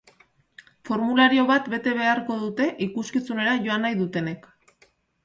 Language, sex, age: Basque, female, 19-29